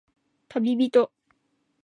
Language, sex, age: Japanese, female, under 19